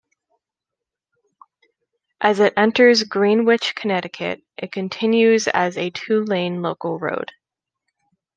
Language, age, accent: English, 19-29, United States English